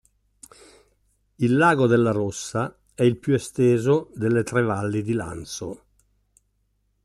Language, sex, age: Italian, male, 60-69